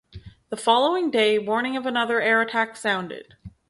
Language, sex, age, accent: English, female, 30-39, Canadian English